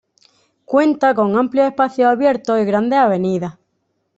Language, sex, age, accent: Spanish, female, 19-29, España: Sur peninsular (Andalucia, Extremadura, Murcia)